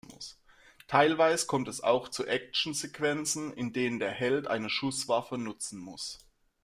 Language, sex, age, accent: German, male, 19-29, Deutschland Deutsch